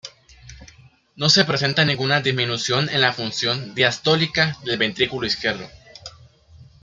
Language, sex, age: Spanish, male, under 19